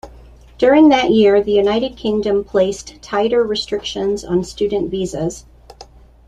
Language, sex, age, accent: English, female, 40-49, United States English